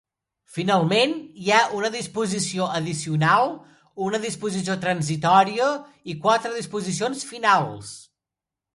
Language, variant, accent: Catalan, Central, central